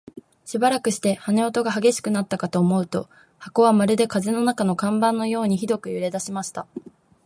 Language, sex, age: Japanese, female, 19-29